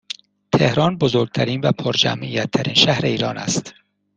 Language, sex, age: Persian, male, 50-59